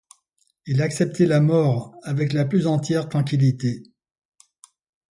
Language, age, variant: French, 70-79, Français de métropole